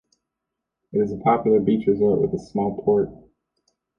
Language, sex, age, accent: English, male, 30-39, United States English